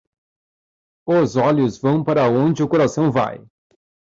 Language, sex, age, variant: Portuguese, male, 30-39, Portuguese (Brasil)